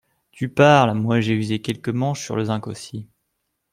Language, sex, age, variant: French, male, 19-29, Français de métropole